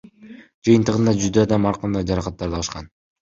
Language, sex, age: Kyrgyz, male, under 19